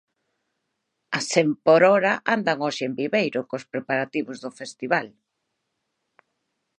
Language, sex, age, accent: Galician, female, 40-49, Atlántico (seseo e gheada)